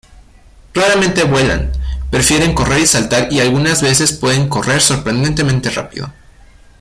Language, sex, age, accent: Spanish, male, 19-29, México